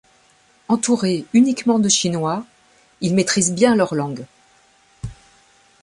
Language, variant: French, Français de métropole